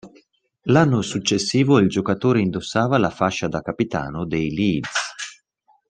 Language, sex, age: Italian, male, 30-39